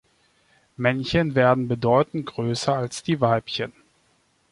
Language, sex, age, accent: German, male, 30-39, Deutschland Deutsch